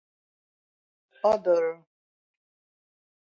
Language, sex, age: Igbo, female, 19-29